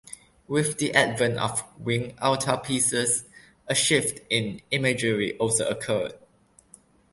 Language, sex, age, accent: English, male, 19-29, Malaysian English